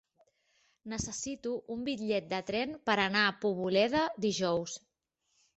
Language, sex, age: Catalan, female, 30-39